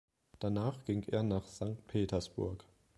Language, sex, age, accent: German, male, 19-29, Deutschland Deutsch